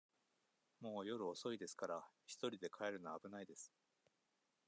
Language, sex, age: Japanese, male, 40-49